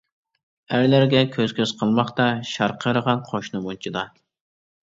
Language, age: Uyghur, 19-29